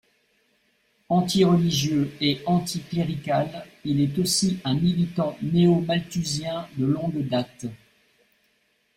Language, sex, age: French, male, 50-59